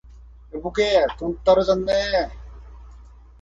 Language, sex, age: Korean, male, 40-49